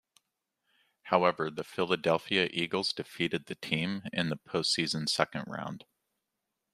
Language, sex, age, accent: English, male, 40-49, United States English